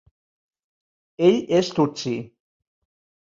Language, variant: Catalan, Central